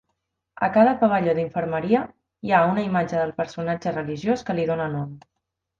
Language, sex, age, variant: Catalan, female, 30-39, Central